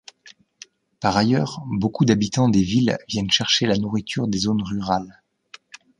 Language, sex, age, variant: French, male, 30-39, Français de métropole